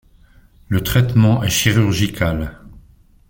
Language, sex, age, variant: French, male, 60-69, Français de métropole